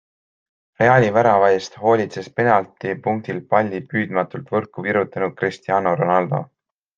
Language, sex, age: Estonian, male, 19-29